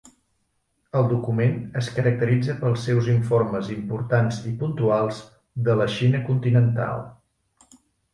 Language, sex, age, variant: Catalan, male, 40-49, Central